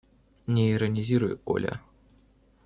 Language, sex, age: Russian, male, 19-29